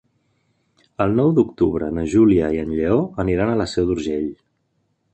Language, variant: Catalan, Central